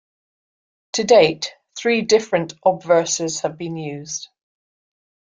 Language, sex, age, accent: English, female, 50-59, Scottish English